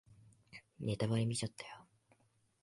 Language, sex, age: Japanese, male, 19-29